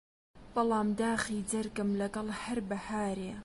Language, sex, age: Central Kurdish, female, 19-29